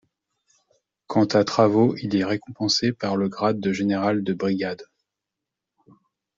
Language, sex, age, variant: French, male, 40-49, Français de métropole